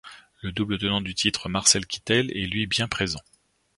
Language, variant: French, Français de métropole